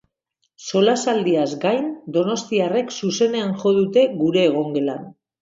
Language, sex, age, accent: Basque, female, 40-49, Mendebalekoa (Araba, Bizkaia, Gipuzkoako mendebaleko herri batzuk)